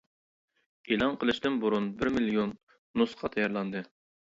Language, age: Uyghur, 30-39